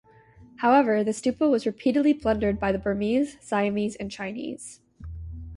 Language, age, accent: English, 19-29, United States English